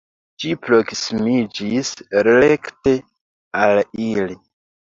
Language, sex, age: Esperanto, male, 19-29